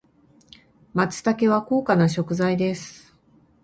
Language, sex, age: Japanese, female, 50-59